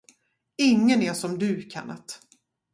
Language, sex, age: Swedish, female, 40-49